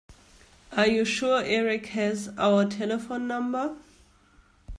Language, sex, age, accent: English, male, 50-59, England English